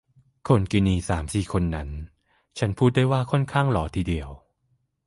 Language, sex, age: Thai, male, 19-29